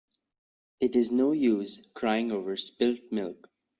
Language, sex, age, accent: English, male, under 19, India and South Asia (India, Pakistan, Sri Lanka)